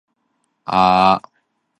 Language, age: Cantonese, 19-29